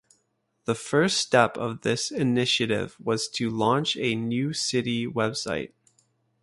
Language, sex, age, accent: English, male, 30-39, Canadian English